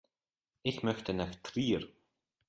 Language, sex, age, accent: German, male, 19-29, Österreichisches Deutsch